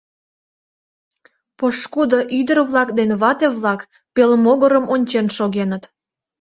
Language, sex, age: Mari, female, 19-29